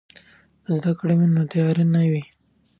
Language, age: Pashto, 19-29